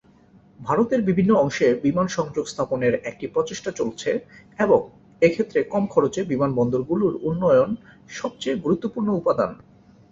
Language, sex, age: Bengali, male, 30-39